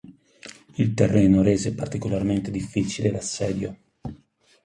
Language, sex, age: Italian, male, 40-49